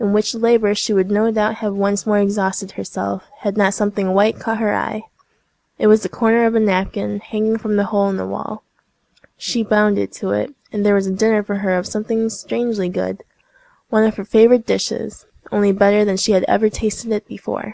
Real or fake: real